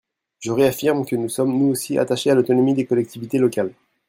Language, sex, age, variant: French, male, 19-29, Français de métropole